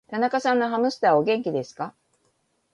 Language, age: Japanese, 50-59